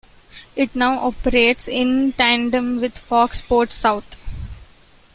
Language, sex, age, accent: English, female, 19-29, India and South Asia (India, Pakistan, Sri Lanka)